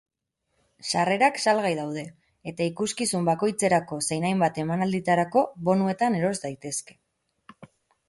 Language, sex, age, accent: Basque, female, 30-39, Erdialdekoa edo Nafarra (Gipuzkoa, Nafarroa)